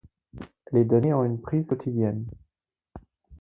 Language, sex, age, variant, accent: French, male, 19-29, Français d'Europe, Français d’Allemagne